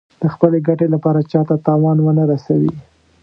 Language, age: Pashto, 30-39